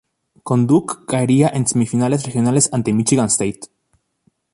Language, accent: Spanish, México